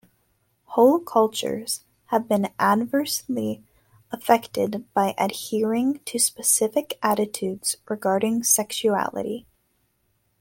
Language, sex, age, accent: English, female, under 19, United States English